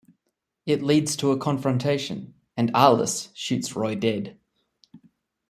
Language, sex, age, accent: English, male, 30-39, Australian English